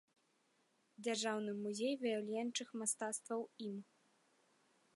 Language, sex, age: Belarusian, female, 19-29